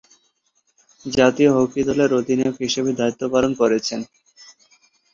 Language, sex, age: Bengali, male, 19-29